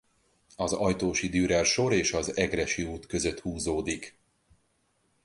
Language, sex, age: Hungarian, male, 40-49